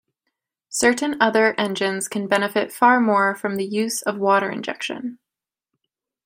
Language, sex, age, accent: English, female, 19-29, Canadian English